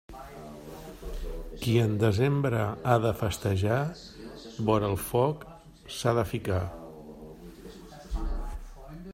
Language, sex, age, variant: Catalan, male, 50-59, Central